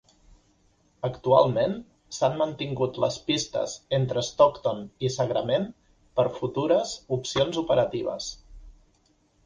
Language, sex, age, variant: Catalan, male, 40-49, Central